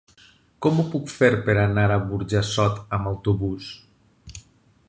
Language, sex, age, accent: Catalan, male, 40-49, valencià